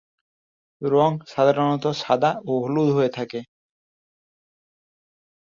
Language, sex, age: Bengali, male, 19-29